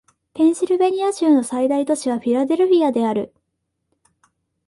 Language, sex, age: Japanese, female, 19-29